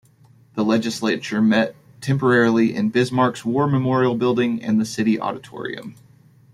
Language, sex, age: English, male, 30-39